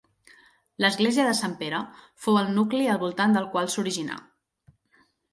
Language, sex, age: Catalan, female, 30-39